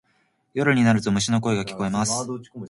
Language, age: Japanese, 19-29